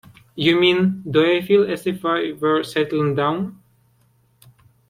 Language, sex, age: English, male, 19-29